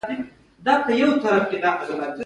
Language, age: Pashto, under 19